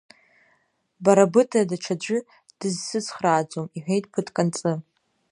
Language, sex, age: Abkhazian, female, under 19